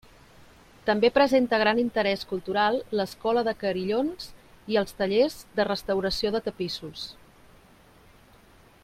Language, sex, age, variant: Catalan, female, 40-49, Septentrional